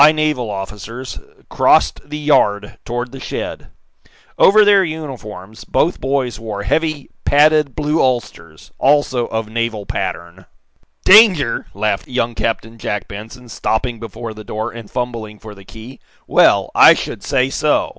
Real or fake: real